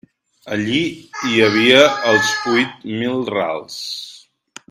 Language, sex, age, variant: Catalan, male, 30-39, Central